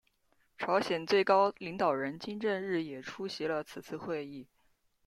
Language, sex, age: Chinese, female, 19-29